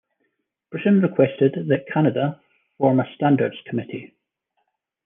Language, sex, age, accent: English, male, 40-49, Scottish English